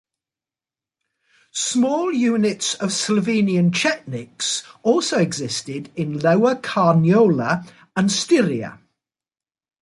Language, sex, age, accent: English, male, 60-69, England English